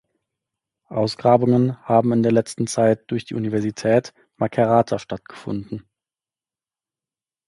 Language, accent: German, Deutschland Deutsch